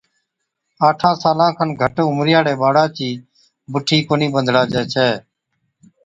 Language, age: Od, 40-49